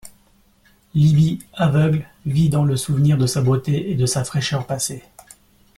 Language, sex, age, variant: French, male, 40-49, Français de métropole